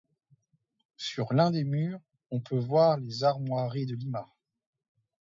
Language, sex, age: French, male, 30-39